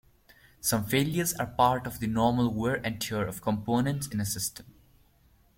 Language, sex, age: English, male, 19-29